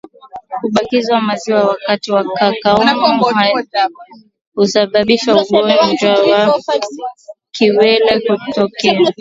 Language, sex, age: Swahili, female, 19-29